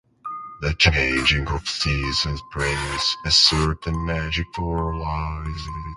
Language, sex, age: English, male, 40-49